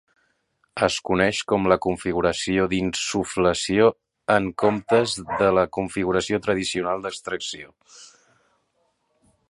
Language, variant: Catalan, Central